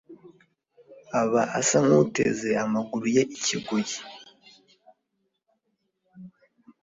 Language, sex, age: Kinyarwanda, male, 19-29